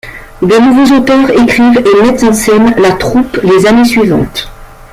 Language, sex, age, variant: French, female, 50-59, Français de métropole